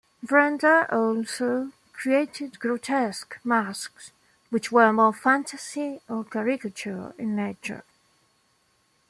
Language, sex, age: English, female, 40-49